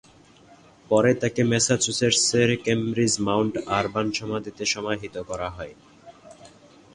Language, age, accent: Bengali, under 19, শুদ্ধ বাংলা